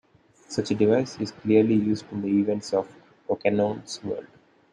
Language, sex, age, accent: English, male, 19-29, India and South Asia (India, Pakistan, Sri Lanka)